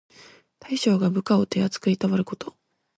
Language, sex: Japanese, female